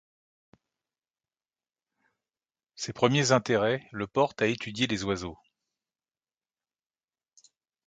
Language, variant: French, Français de métropole